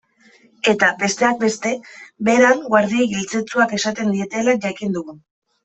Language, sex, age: Basque, female, 30-39